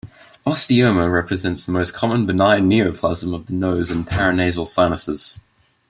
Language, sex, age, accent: English, male, under 19, Australian English